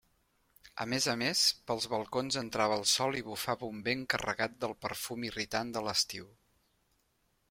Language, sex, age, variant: Catalan, male, 40-49, Central